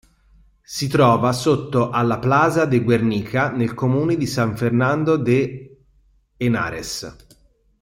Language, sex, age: Italian, male, 30-39